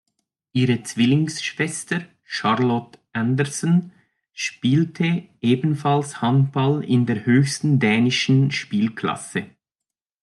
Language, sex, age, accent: German, male, 30-39, Schweizerdeutsch